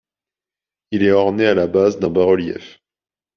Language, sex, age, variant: French, male, 30-39, Français de métropole